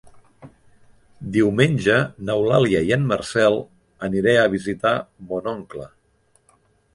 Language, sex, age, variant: Catalan, male, 30-39, Central